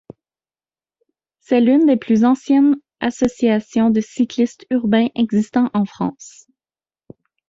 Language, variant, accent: French, Français d'Amérique du Nord, Français du Canada